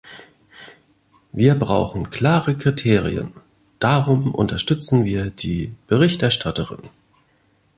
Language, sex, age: German, male, 40-49